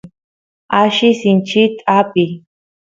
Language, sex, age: Santiago del Estero Quichua, female, 19-29